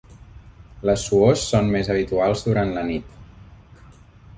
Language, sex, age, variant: Catalan, male, 40-49, Central